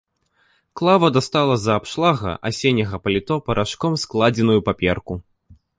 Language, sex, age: Belarusian, male, 19-29